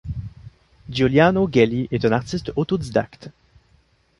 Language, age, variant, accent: French, 19-29, Français d'Amérique du Nord, Français du Canada